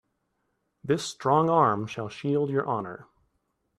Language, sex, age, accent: English, male, 30-39, United States English